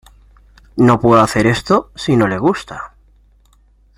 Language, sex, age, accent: Spanish, male, 30-39, España: Centro-Sur peninsular (Madrid, Toledo, Castilla-La Mancha)